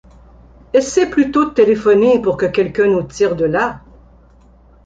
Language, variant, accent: French, Français d'Amérique du Nord, Français du Canada